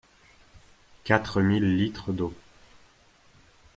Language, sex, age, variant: French, male, 19-29, Français de métropole